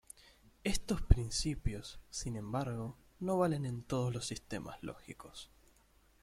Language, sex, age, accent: Spanish, male, under 19, Rioplatense: Argentina, Uruguay, este de Bolivia, Paraguay